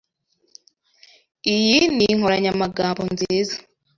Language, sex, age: Kinyarwanda, female, 19-29